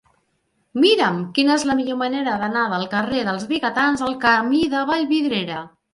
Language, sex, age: Catalan, female, 40-49